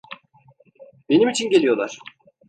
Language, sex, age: Turkish, male, 19-29